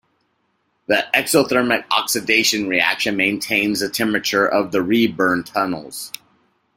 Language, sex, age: English, male, 40-49